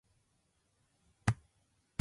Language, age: Japanese, 19-29